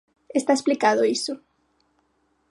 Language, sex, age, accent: Galician, female, under 19, Normativo (estándar); Neofalante